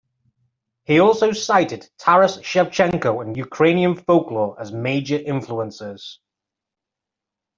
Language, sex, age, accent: English, male, 40-49, England English